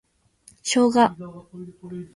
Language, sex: Japanese, female